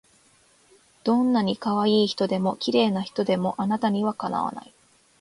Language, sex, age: Japanese, female, 19-29